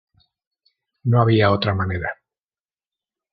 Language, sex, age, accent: Spanish, male, 30-39, España: Centro-Sur peninsular (Madrid, Toledo, Castilla-La Mancha)